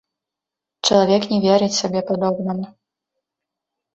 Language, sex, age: Belarusian, female, 19-29